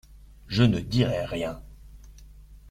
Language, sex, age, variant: French, male, 30-39, Français de métropole